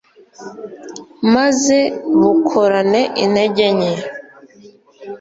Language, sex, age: Kinyarwanda, female, 19-29